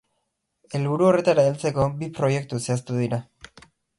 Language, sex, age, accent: Basque, male, 19-29, Erdialdekoa edo Nafarra (Gipuzkoa, Nafarroa)